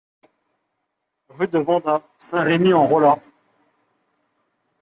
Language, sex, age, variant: French, male, 40-49, Français de métropole